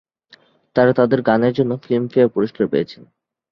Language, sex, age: Bengali, male, 19-29